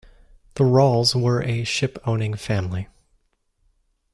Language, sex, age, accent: English, male, 19-29, United States English